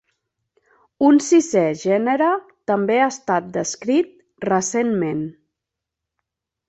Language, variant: Catalan, Central